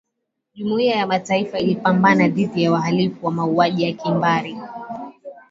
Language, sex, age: Swahili, female, 19-29